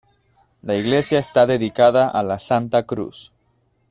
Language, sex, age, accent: Spanish, male, 19-29, Caribe: Cuba, Venezuela, Puerto Rico, República Dominicana, Panamá, Colombia caribeña, México caribeño, Costa del golfo de México